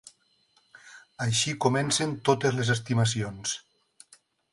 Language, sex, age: Catalan, male, 60-69